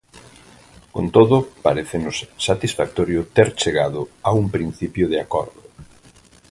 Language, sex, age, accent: Galician, male, 50-59, Normativo (estándar)